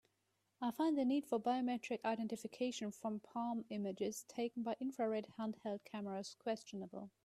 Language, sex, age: English, female, 30-39